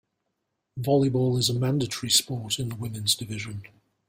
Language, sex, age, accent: English, male, 50-59, England English